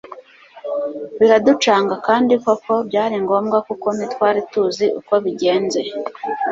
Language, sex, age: Kinyarwanda, female, 30-39